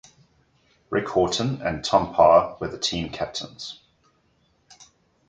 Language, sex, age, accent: English, male, 40-49, Southern African (South Africa, Zimbabwe, Namibia)